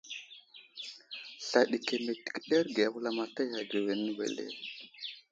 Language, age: Wuzlam, 19-29